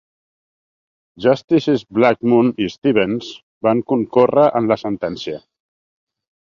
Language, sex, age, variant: Catalan, male, 40-49, Central